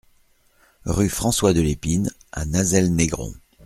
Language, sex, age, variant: French, male, 40-49, Français de métropole